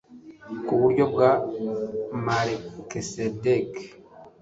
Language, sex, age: Kinyarwanda, male, 40-49